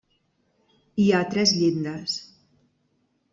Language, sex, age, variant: Catalan, female, 50-59, Central